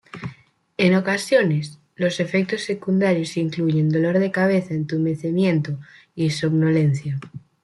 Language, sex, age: Spanish, female, 19-29